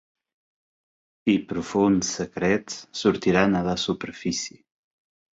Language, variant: Catalan, Balear